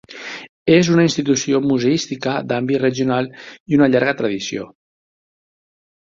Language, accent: Catalan, valencià